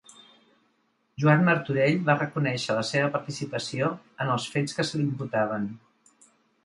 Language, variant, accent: Catalan, Central, central